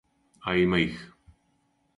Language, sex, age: Serbian, male, 50-59